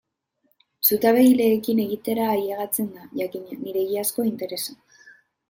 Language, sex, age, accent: Basque, female, 19-29, Mendebalekoa (Araba, Bizkaia, Gipuzkoako mendebaleko herri batzuk)